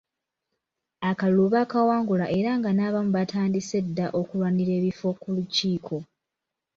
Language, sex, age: Ganda, female, 19-29